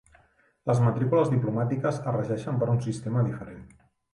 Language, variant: Catalan, Central